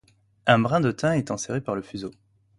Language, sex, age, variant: French, male, 19-29, Français de métropole